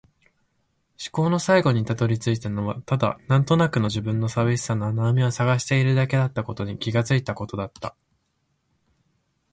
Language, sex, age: Japanese, male, 19-29